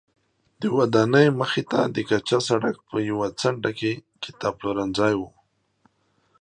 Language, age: Pashto, 30-39